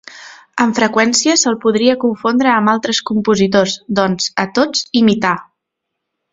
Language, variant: Catalan, Central